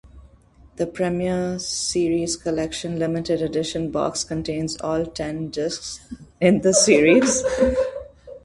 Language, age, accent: English, 30-39, India and South Asia (India, Pakistan, Sri Lanka)